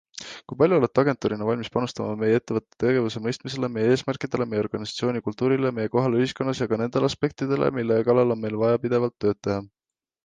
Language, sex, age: Estonian, male, 19-29